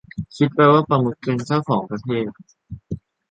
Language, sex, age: Thai, male, under 19